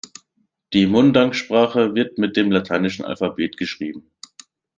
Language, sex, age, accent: German, male, 19-29, Deutschland Deutsch